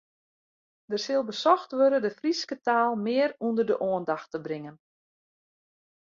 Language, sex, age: Western Frisian, female, 40-49